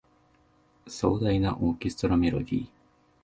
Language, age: Japanese, 19-29